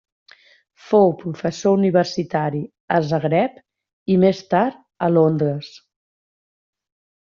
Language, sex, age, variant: Catalan, female, 40-49, Central